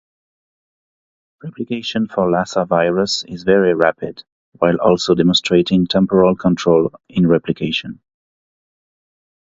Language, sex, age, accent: English, male, 30-39, United States English; England English